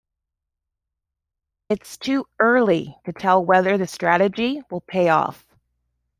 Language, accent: English, Canadian English